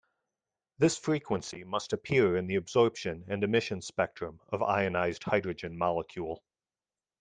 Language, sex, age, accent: English, male, 30-39, United States English